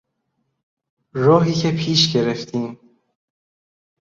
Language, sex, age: Persian, male, 30-39